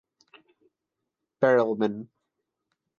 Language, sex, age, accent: English, male, 19-29, India and South Asia (India, Pakistan, Sri Lanka)